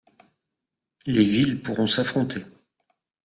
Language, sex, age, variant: French, male, 40-49, Français de métropole